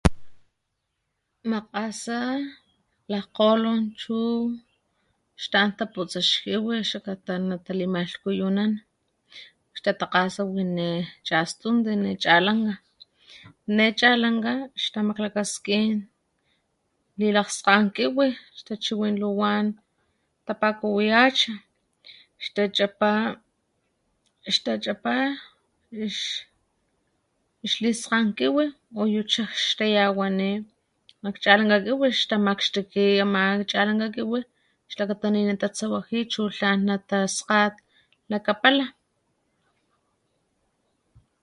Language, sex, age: Papantla Totonac, female, 30-39